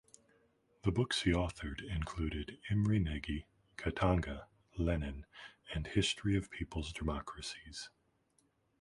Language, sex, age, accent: English, male, 40-49, United States English